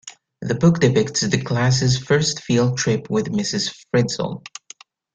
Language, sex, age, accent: English, male, 19-29, United States English